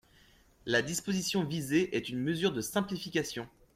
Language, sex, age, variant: French, male, 19-29, Français de métropole